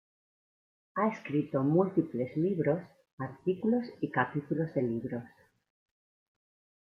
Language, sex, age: Spanish, female, 50-59